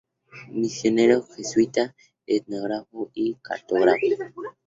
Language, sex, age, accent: Spanish, male, under 19, México